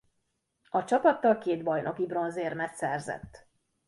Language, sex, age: Hungarian, female, 50-59